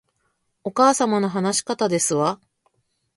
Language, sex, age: Japanese, female, 40-49